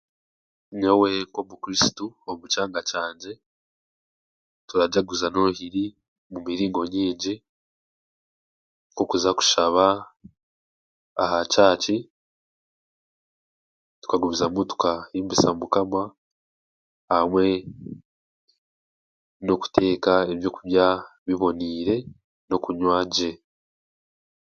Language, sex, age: Chiga, male, 19-29